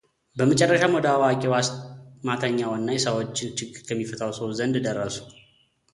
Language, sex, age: Amharic, male, 30-39